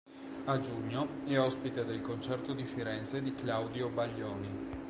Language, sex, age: Italian, male, 30-39